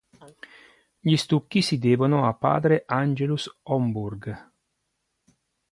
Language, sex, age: Italian, male, 50-59